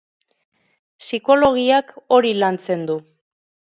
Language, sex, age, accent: Basque, female, 50-59, Mendebalekoa (Araba, Bizkaia, Gipuzkoako mendebaleko herri batzuk)